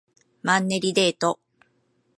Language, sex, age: Japanese, female, 50-59